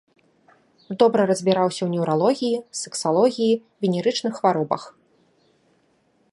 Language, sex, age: Belarusian, female, 19-29